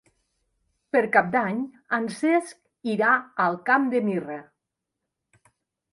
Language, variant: Catalan, Central